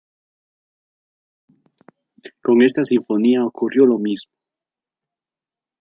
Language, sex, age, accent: Spanish, male, 19-29, Andino-Pacífico: Colombia, Perú, Ecuador, oeste de Bolivia y Venezuela andina